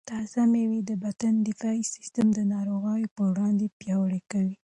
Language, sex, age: Pashto, female, 19-29